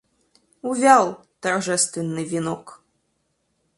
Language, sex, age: Russian, female, 19-29